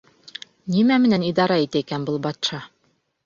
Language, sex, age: Bashkir, female, 30-39